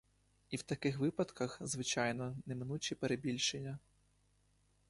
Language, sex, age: Ukrainian, male, 19-29